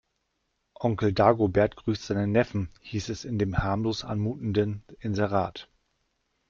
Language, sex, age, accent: German, male, 40-49, Deutschland Deutsch